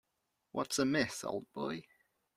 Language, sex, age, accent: English, male, 19-29, England English